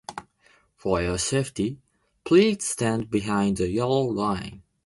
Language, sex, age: Japanese, male, 19-29